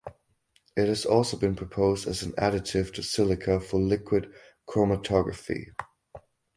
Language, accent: English, England English